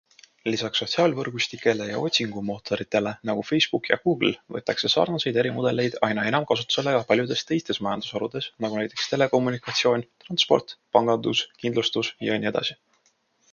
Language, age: Estonian, 19-29